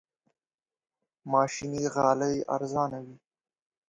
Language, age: Pashto, under 19